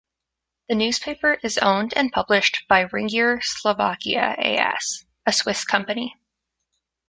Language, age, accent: English, 19-29, United States English